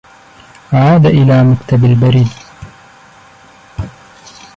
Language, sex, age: Arabic, male, 19-29